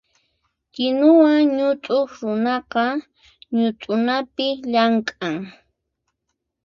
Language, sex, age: Puno Quechua, female, 30-39